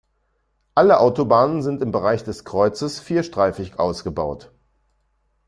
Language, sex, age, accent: German, male, 50-59, Deutschland Deutsch